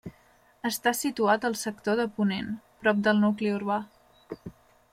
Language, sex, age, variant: Catalan, female, 19-29, Central